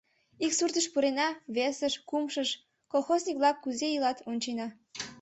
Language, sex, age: Mari, female, under 19